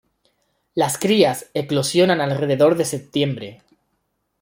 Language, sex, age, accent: Spanish, male, 30-39, España: Sur peninsular (Andalucia, Extremadura, Murcia)